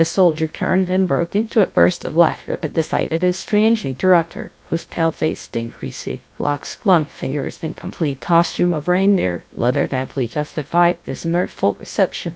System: TTS, GlowTTS